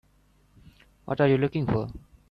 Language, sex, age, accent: English, male, 19-29, England English